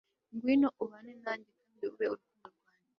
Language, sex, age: Kinyarwanda, female, 19-29